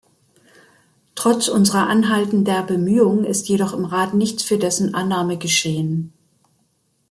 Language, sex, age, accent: German, female, 60-69, Deutschland Deutsch